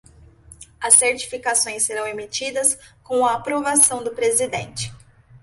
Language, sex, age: Portuguese, female, 30-39